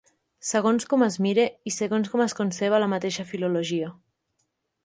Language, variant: Catalan, Central